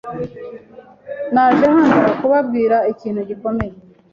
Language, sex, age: Kinyarwanda, female, 40-49